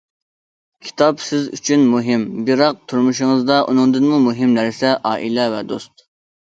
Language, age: Uyghur, 19-29